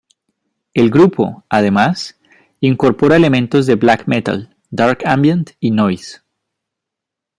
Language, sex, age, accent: Spanish, male, 19-29, Andino-Pacífico: Colombia, Perú, Ecuador, oeste de Bolivia y Venezuela andina